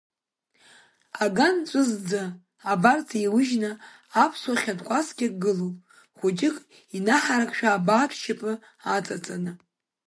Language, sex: Abkhazian, female